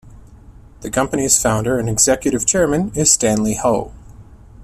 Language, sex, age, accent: English, male, 19-29, Canadian English